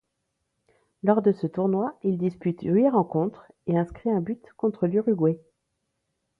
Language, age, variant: French, 30-39, Français de métropole